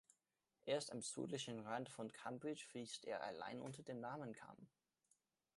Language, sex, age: German, male, under 19